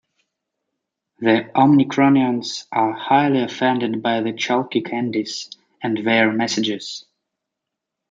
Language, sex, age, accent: English, male, 19-29, United States English